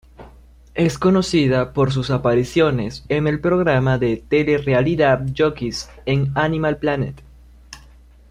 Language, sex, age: Spanish, male, under 19